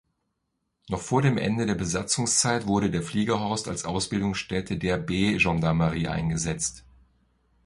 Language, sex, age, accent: German, male, 50-59, Deutschland Deutsch